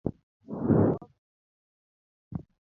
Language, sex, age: Luo (Kenya and Tanzania), female, 30-39